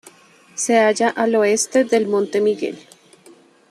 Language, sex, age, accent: Spanish, female, 30-39, Caribe: Cuba, Venezuela, Puerto Rico, República Dominicana, Panamá, Colombia caribeña, México caribeño, Costa del golfo de México